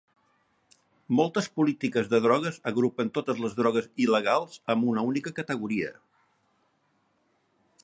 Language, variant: Catalan, Central